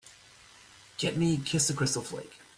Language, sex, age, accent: English, male, 40-49, United States English